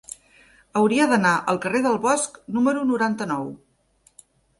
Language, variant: Catalan, Central